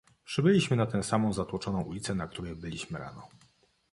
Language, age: Polish, 40-49